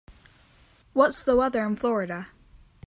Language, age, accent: English, under 19, United States English